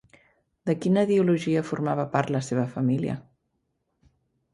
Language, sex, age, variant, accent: Catalan, female, 60-69, Central, central